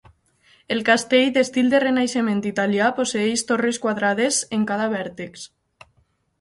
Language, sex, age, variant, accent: Catalan, female, 19-29, Valencià meridional, valencià